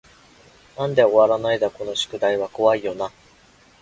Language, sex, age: Japanese, male, 19-29